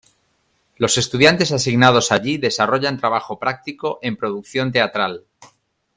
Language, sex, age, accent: Spanish, male, 40-49, España: Norte peninsular (Asturias, Castilla y León, Cantabria, País Vasco, Navarra, Aragón, La Rioja, Guadalajara, Cuenca)